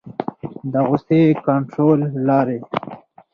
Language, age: Pashto, 19-29